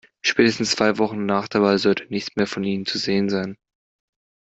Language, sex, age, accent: German, male, under 19, Deutschland Deutsch